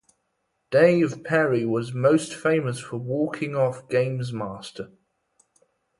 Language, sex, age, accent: English, male, 19-29, England English